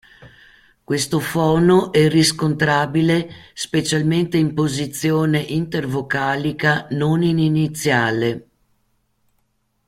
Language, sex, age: Italian, female, 60-69